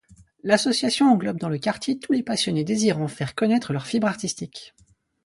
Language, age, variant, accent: French, 19-29, Français de métropole, Français de l'est de la France